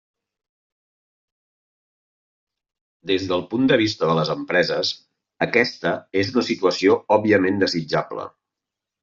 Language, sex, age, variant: Catalan, male, 50-59, Central